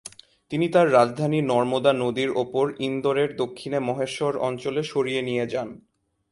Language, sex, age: Bengali, male, 19-29